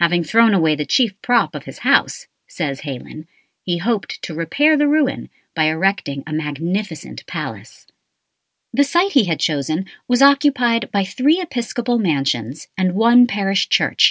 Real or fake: real